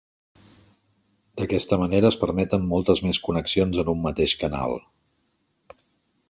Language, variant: Catalan, Central